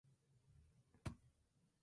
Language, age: English, 19-29